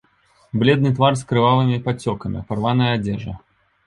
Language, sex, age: Belarusian, male, 19-29